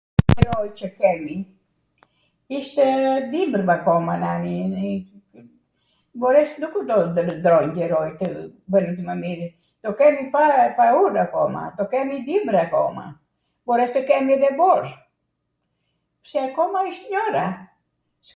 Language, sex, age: Arvanitika Albanian, female, 70-79